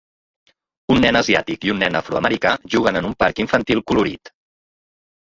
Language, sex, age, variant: Catalan, male, 40-49, Central